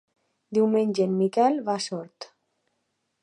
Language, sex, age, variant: Catalan, female, 19-29, Nord-Occidental